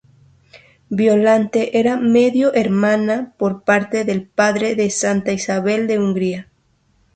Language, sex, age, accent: Spanish, female, 19-29, México